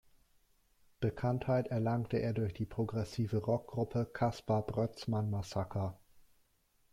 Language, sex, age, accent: German, male, 40-49, Deutschland Deutsch